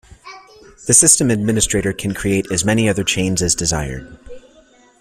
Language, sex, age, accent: English, male, 30-39, United States English